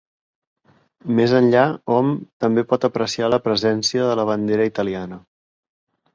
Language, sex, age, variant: Catalan, male, 40-49, Central